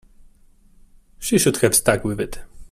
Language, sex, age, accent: English, male, 19-29, England English